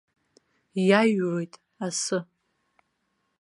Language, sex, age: Abkhazian, female, 19-29